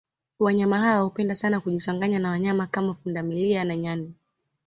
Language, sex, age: Swahili, female, 19-29